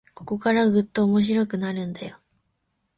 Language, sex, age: Japanese, female, 19-29